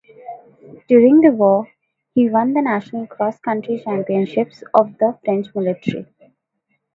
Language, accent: English, India and South Asia (India, Pakistan, Sri Lanka)